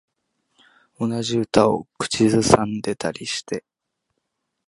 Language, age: Japanese, 19-29